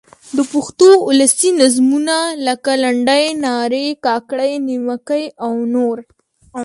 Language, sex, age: Pashto, female, under 19